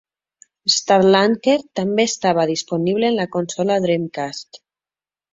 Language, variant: Catalan, Nord-Occidental